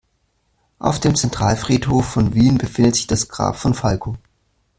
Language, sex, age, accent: German, male, 19-29, Deutschland Deutsch